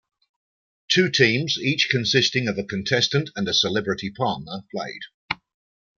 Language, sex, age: English, male, 60-69